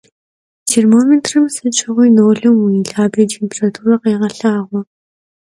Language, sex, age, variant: Kabardian, female, under 19, Адыгэбзэ (Къэбэрдей, Кирил, псоми зэдай)